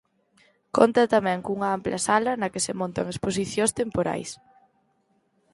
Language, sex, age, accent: Galician, female, 19-29, Central (gheada)